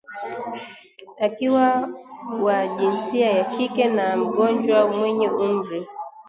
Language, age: Swahili, 19-29